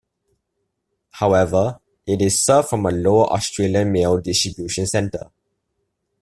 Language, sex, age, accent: English, male, under 19, Singaporean English